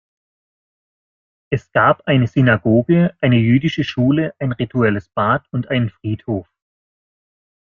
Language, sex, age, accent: German, male, 40-49, Deutschland Deutsch